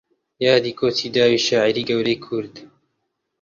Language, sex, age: Central Kurdish, male, under 19